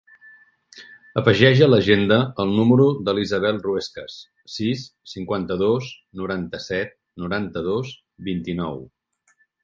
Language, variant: Catalan, Central